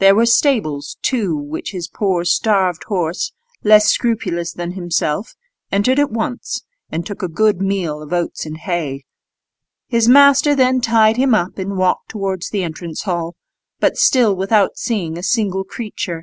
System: none